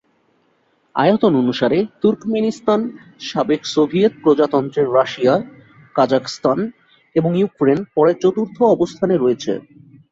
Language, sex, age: Bengali, male, 30-39